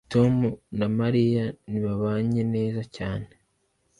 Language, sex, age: Kinyarwanda, male, 19-29